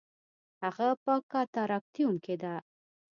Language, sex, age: Pashto, female, 30-39